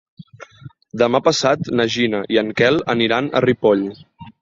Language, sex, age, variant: Catalan, male, 19-29, Central